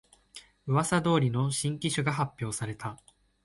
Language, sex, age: Japanese, male, 19-29